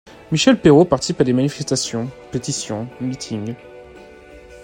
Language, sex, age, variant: French, male, 19-29, Français de métropole